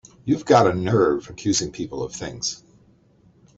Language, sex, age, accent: English, male, 70-79, United States English